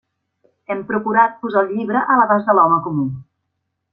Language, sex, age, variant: Catalan, female, 40-49, Central